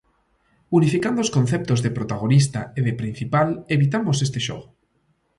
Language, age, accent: Galician, under 19, Normativo (estándar)